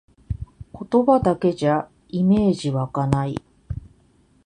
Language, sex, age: Japanese, female, 40-49